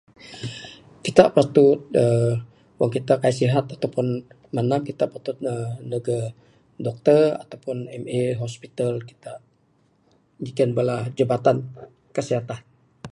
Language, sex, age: Bukar-Sadung Bidayuh, male, 60-69